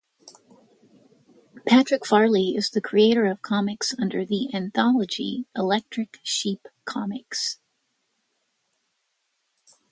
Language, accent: English, United States English